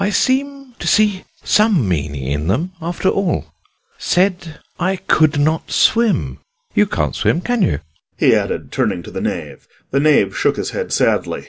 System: none